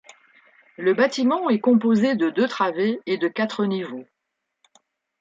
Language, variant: French, Français de métropole